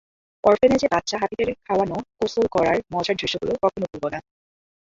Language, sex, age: Bengali, female, 19-29